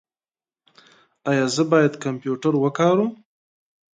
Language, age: Pashto, 30-39